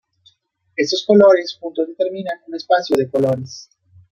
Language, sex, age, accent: Spanish, male, 30-39, México